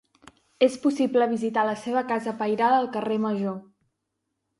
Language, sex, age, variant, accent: Catalan, female, 19-29, Central, central